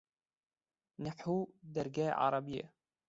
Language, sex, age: Central Kurdish, male, 19-29